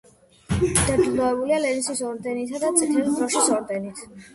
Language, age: Georgian, 30-39